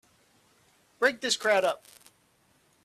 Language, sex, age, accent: English, male, 30-39, United States English